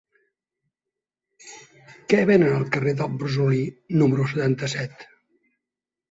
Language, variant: Catalan, Central